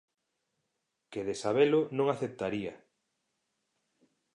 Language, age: Galician, 40-49